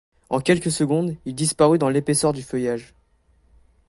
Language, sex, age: French, male, 19-29